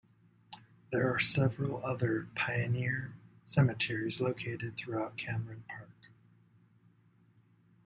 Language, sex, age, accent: English, male, 50-59, United States English